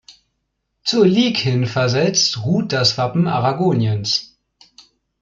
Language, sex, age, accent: German, male, 19-29, Deutschland Deutsch